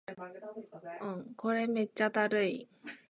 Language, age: Japanese, 19-29